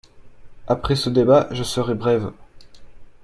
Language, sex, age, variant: French, male, 30-39, Français de métropole